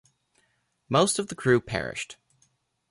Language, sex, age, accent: English, male, 19-29, United States English